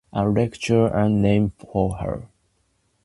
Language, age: English, under 19